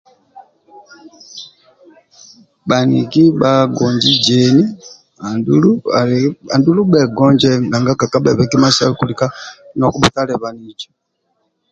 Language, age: Amba (Uganda), 50-59